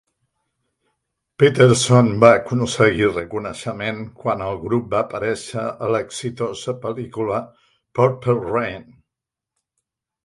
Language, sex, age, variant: Catalan, male, 70-79, Central